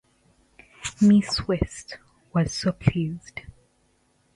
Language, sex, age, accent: English, female, 19-29, Southern African (South Africa, Zimbabwe, Namibia)